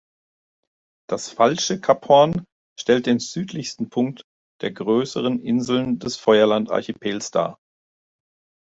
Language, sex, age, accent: German, male, 40-49, Deutschland Deutsch